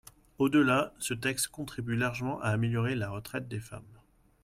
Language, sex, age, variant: French, male, 30-39, Français de métropole